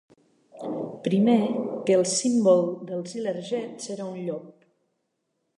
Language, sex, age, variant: Catalan, female, 30-39, Nord-Occidental